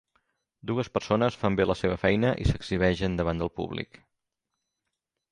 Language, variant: Catalan, Central